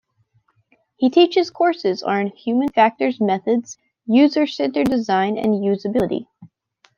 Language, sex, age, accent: English, female, 19-29, United States English